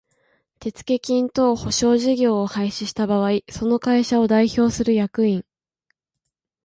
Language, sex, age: Japanese, female, 19-29